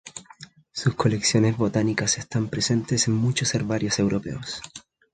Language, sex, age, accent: Spanish, male, 19-29, Chileno: Chile, Cuyo